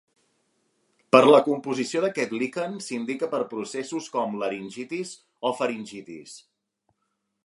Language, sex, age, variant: Catalan, male, 30-39, Central